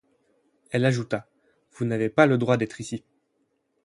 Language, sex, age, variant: French, male, 19-29, Français de métropole